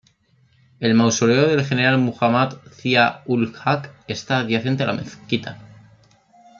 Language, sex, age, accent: Spanish, male, 19-29, España: Norte peninsular (Asturias, Castilla y León, Cantabria, País Vasco, Navarra, Aragón, La Rioja, Guadalajara, Cuenca)